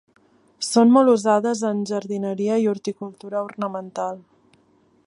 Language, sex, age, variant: Catalan, female, 19-29, Central